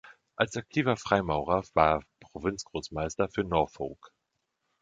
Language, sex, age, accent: German, male, 30-39, Deutschland Deutsch